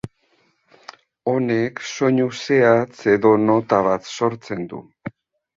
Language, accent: Basque, Mendebalekoa (Araba, Bizkaia, Gipuzkoako mendebaleko herri batzuk)